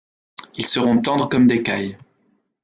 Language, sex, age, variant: French, male, 30-39, Français de métropole